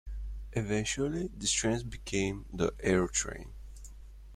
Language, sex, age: English, male, 19-29